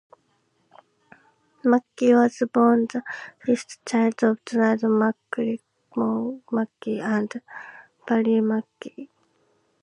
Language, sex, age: English, female, under 19